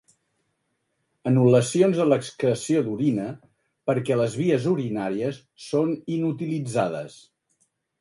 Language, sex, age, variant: Catalan, male, 60-69, Central